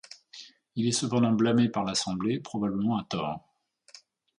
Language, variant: French, Français de métropole